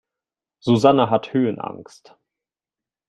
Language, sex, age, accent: German, male, 19-29, Deutschland Deutsch